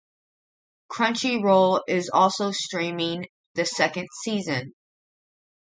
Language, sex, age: English, female, 30-39